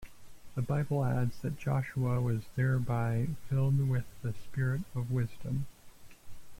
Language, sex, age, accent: English, male, 30-39, United States English